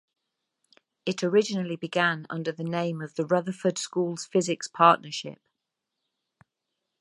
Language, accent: English, England English